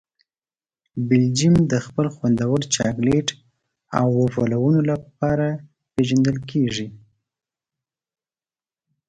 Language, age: Pashto, 30-39